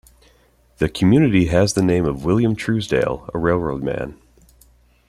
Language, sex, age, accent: English, male, 19-29, United States English